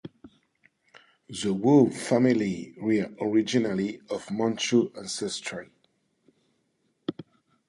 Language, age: English, 50-59